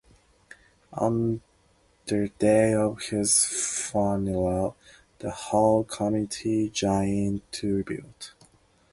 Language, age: English, 19-29